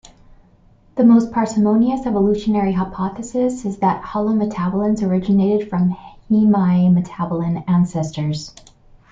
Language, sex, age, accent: English, female, 40-49, United States English